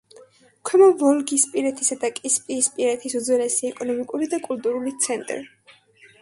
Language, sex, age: Georgian, female, under 19